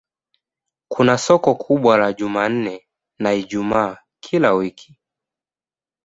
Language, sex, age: Swahili, male, 19-29